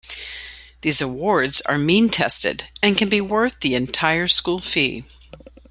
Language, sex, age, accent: English, female, 50-59, United States English